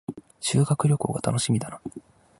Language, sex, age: Japanese, male, under 19